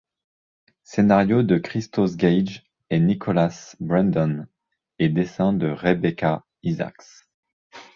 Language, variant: French, Français de métropole